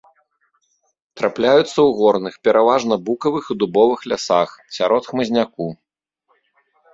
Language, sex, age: Belarusian, male, 30-39